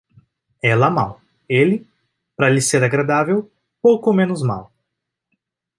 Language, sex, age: Portuguese, male, 19-29